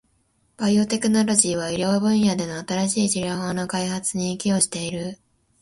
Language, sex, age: Japanese, female, 19-29